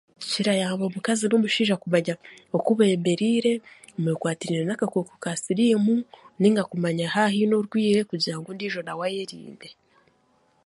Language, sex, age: Chiga, female, 19-29